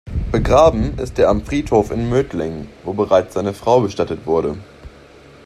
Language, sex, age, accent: German, male, 19-29, Deutschland Deutsch